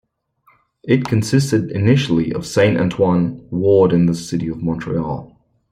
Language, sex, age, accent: English, male, 30-39, Australian English